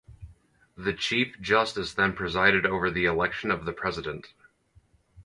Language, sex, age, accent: English, male, 30-39, United States English